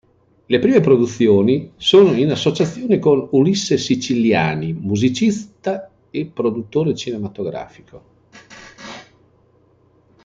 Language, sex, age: Italian, male, 60-69